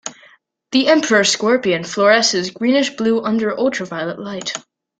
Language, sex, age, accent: English, female, under 19, United States English